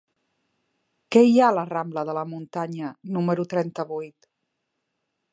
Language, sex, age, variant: Catalan, female, 40-49, Central